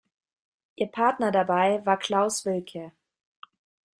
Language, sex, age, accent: German, female, 19-29, Deutschland Deutsch